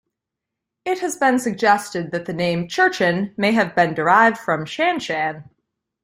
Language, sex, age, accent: English, female, 19-29, United States English